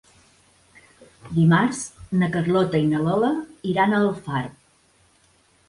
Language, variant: Catalan, Central